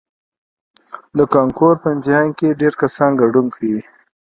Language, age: Pashto, 19-29